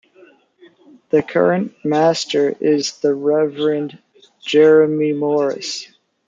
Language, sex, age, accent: English, male, 30-39, United States English